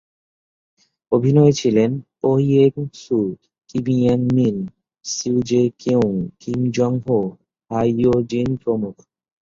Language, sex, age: Bengali, male, 19-29